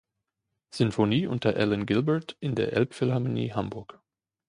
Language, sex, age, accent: German, male, 19-29, Deutschland Deutsch